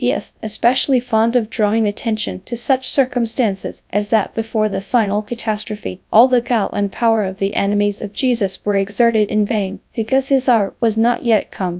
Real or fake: fake